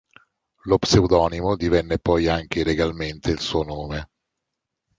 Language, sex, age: Italian, male, 60-69